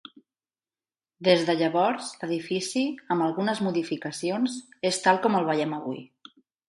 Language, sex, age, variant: Catalan, female, 30-39, Central